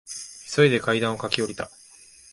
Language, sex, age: Japanese, male, 19-29